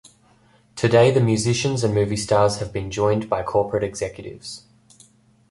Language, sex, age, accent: English, male, 19-29, Australian English